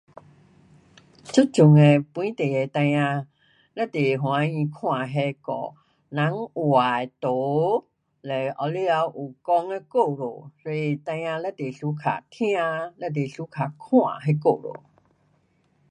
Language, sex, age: Pu-Xian Chinese, female, 70-79